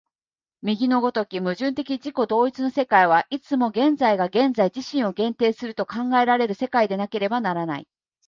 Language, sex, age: Japanese, female, 40-49